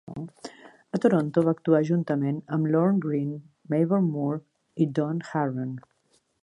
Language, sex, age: Catalan, female, 50-59